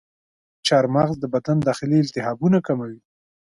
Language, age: Pashto, 19-29